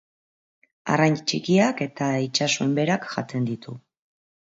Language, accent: Basque, Mendebalekoa (Araba, Bizkaia, Gipuzkoako mendebaleko herri batzuk)